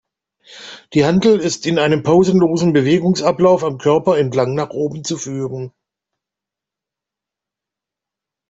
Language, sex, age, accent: German, male, 50-59, Deutschland Deutsch